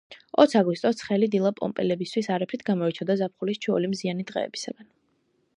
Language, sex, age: Georgian, female, under 19